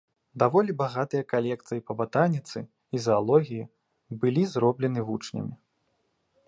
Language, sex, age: Belarusian, male, 19-29